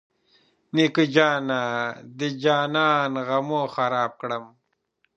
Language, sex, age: Pashto, male, 30-39